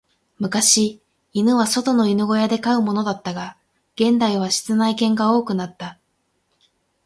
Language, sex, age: Japanese, female, 19-29